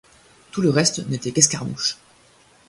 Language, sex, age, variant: French, male, 19-29, Français de métropole